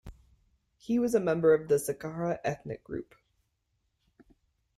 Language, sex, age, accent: English, female, 30-39, United States English